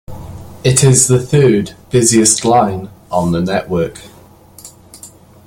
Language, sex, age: English, male, 19-29